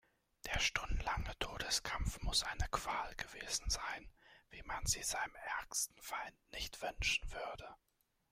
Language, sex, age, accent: German, male, 19-29, Deutschland Deutsch